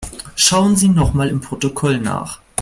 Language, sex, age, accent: German, male, 19-29, Deutschland Deutsch